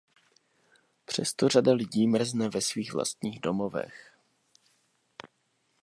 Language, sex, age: Czech, male, 30-39